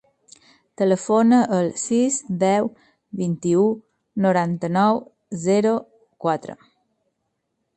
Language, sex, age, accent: Catalan, female, 40-49, mallorquí